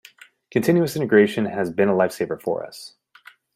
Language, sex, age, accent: English, male, 30-39, United States English